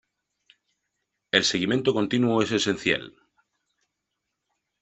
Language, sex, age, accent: Spanish, male, 40-49, España: Centro-Sur peninsular (Madrid, Toledo, Castilla-La Mancha)